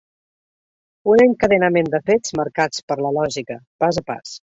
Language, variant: Catalan, Balear